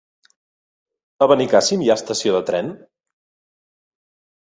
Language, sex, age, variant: Catalan, male, 30-39, Central